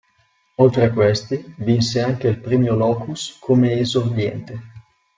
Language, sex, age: Italian, male, 40-49